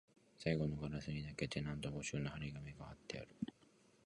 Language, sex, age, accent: Japanese, male, 19-29, 標準語